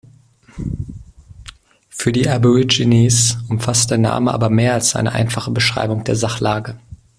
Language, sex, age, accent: German, male, 19-29, Deutschland Deutsch